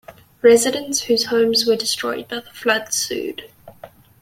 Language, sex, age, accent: English, female, 19-29, Southern African (South Africa, Zimbabwe, Namibia)